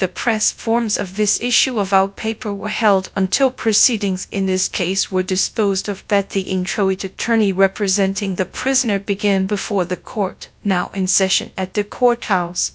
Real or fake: fake